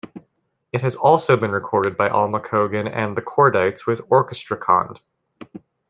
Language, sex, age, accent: English, female, 19-29, United States English